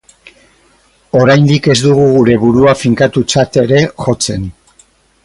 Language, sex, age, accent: Basque, male, 60-69, Mendebalekoa (Araba, Bizkaia, Gipuzkoako mendebaleko herri batzuk)